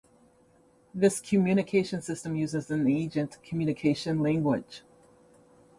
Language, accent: English, United States English; Midwestern